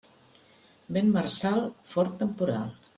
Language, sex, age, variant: Catalan, female, 50-59, Central